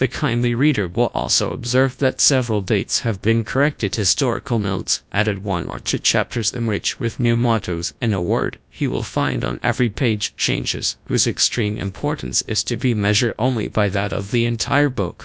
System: TTS, GradTTS